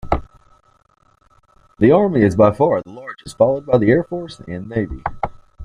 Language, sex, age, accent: English, male, 19-29, United States English